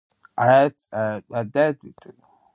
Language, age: Asturian, under 19